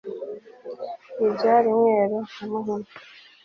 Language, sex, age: Kinyarwanda, female, 19-29